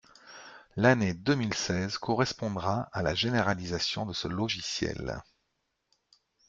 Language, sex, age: French, male, 50-59